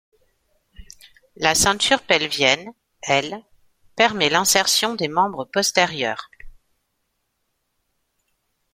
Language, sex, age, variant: French, female, 40-49, Français de métropole